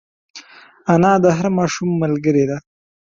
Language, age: Pashto, 19-29